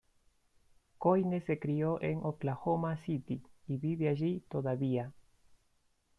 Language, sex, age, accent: Spanish, male, 19-29, Andino-Pacífico: Colombia, Perú, Ecuador, oeste de Bolivia y Venezuela andina